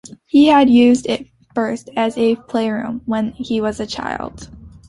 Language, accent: English, United States English